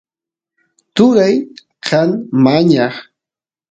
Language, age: Santiago del Estero Quichua, 30-39